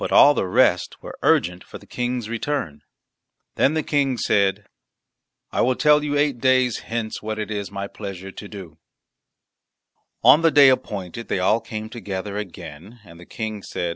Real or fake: real